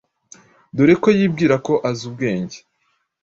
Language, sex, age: Kinyarwanda, male, 19-29